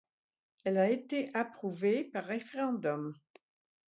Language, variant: French, Français de métropole